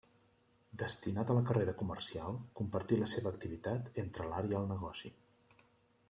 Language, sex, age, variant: Catalan, male, 50-59, Central